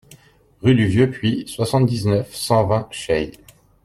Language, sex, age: French, male, 30-39